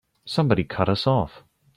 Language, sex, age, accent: English, male, under 19, New Zealand English